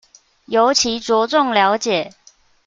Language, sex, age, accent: Chinese, female, 19-29, 出生地：新北市